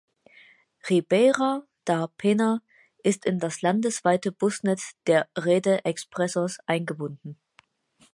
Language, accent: German, Deutschland Deutsch; Hochdeutsch